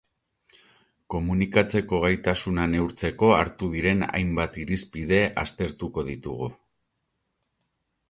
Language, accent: Basque, Erdialdekoa edo Nafarra (Gipuzkoa, Nafarroa)